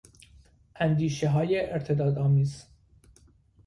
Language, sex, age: Persian, male, 30-39